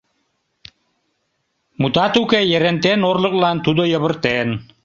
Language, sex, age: Mari, male, 50-59